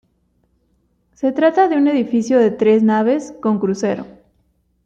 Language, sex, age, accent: Spanish, female, 19-29, México